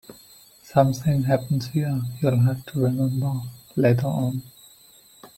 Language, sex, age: English, male, 30-39